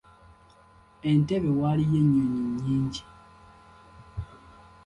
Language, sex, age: Ganda, male, 19-29